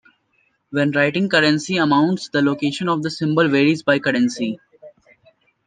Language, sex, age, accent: English, male, 19-29, England English